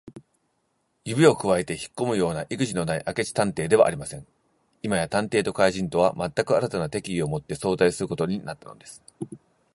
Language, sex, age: Japanese, male, 40-49